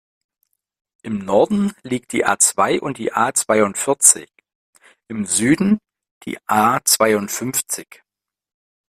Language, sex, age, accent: German, female, 30-39, Deutschland Deutsch